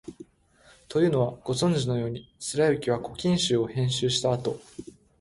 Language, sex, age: Japanese, male, under 19